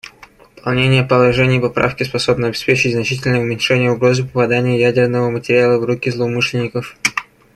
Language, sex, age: Russian, male, 19-29